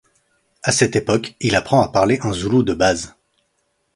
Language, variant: French, Français de métropole